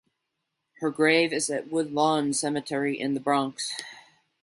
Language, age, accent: English, 40-49, United States English